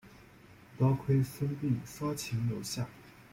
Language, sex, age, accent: Chinese, male, 30-39, 出生地：湖南省